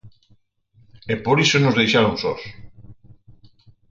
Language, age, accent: Galician, 50-59, Atlántico (seseo e gheada)